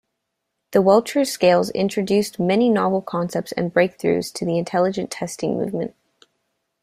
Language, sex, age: English, female, under 19